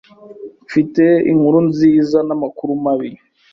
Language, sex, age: Kinyarwanda, male, 19-29